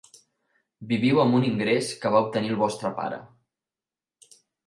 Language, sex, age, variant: Catalan, male, 19-29, Central